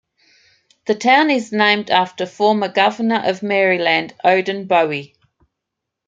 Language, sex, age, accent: English, female, 50-59, Australian English